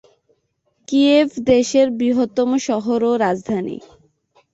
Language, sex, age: Bengali, female, 19-29